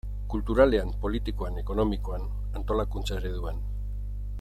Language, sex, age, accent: Basque, male, 50-59, Erdialdekoa edo Nafarra (Gipuzkoa, Nafarroa)